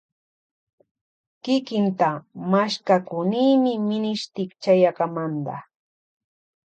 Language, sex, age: Loja Highland Quichua, female, 40-49